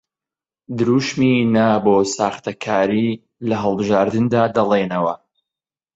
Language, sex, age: Central Kurdish, male, 19-29